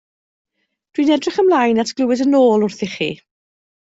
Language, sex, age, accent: Welsh, female, 50-59, Y Deyrnas Unedig Cymraeg